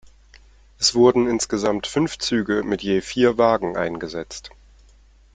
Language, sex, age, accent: German, male, 30-39, Deutschland Deutsch